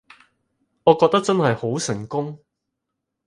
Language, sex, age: Cantonese, male, 30-39